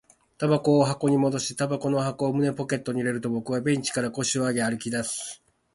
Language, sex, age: Japanese, male, 50-59